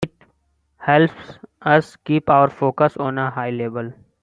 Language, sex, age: English, male, under 19